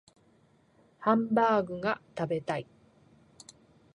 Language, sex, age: Japanese, female, 50-59